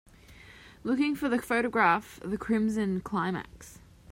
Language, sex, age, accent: English, female, 19-29, Australian English